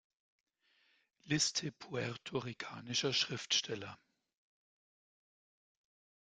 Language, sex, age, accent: German, male, 50-59, Deutschland Deutsch